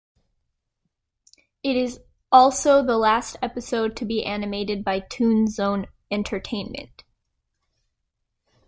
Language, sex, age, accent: English, female, under 19, United States English